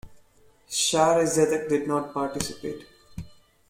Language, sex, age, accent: English, male, 19-29, United States English